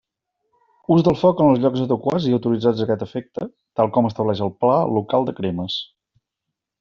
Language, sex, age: Catalan, male, 40-49